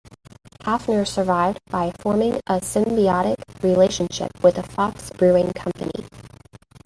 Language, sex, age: English, female, 19-29